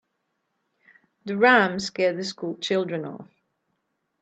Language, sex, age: English, female, 40-49